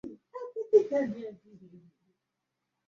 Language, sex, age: Swahili, female, 19-29